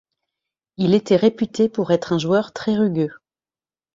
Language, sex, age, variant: French, female, 40-49, Français de métropole